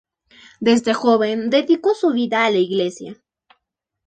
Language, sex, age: Spanish, female, 19-29